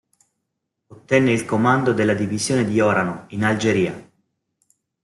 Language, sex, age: Italian, male, 30-39